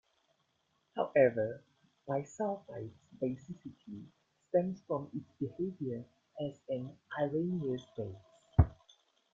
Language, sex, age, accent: English, male, 19-29, Southern African (South Africa, Zimbabwe, Namibia)